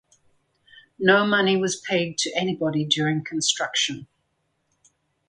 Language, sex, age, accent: English, female, 70-79, England English